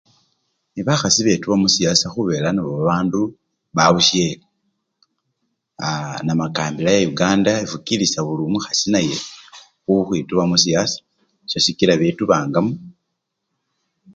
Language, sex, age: Luyia, male, 60-69